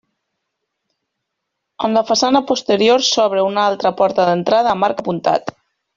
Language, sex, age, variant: Catalan, female, 40-49, Nord-Occidental